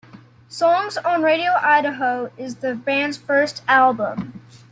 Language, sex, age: English, male, under 19